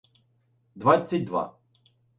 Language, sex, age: Ukrainian, male, 19-29